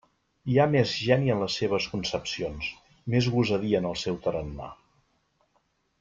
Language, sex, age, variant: Catalan, male, 40-49, Central